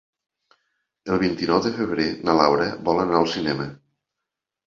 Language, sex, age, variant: Catalan, male, 50-59, Septentrional